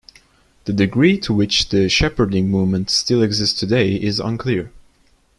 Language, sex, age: English, male, 19-29